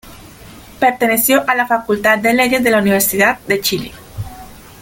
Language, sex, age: Spanish, female, 30-39